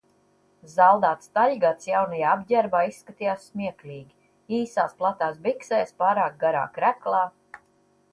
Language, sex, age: Latvian, female, 60-69